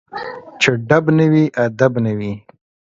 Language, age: Pashto, 30-39